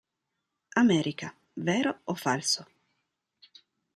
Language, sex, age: Italian, female, 30-39